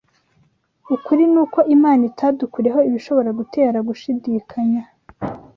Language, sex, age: Kinyarwanda, female, 19-29